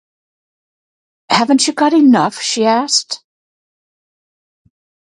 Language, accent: English, United States English